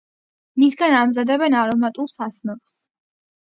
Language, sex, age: Georgian, female, under 19